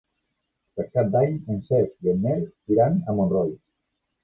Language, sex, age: Catalan, male, 40-49